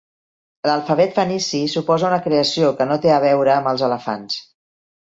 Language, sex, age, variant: Catalan, female, 40-49, Central